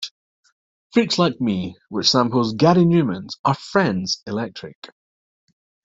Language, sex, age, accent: English, male, 40-49, Scottish English